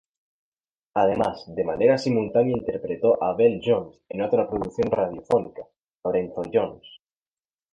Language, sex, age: Spanish, male, 19-29